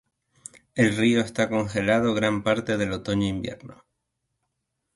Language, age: Spanish, 19-29